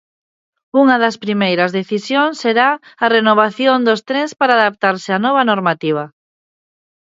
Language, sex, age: Galician, female, 30-39